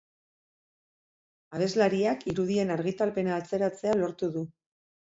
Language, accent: Basque, Mendebalekoa (Araba, Bizkaia, Gipuzkoako mendebaleko herri batzuk)